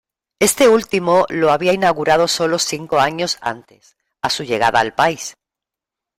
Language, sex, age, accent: Spanish, female, 50-59, España: Sur peninsular (Andalucia, Extremadura, Murcia)